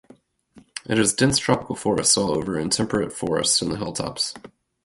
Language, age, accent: English, 30-39, United States English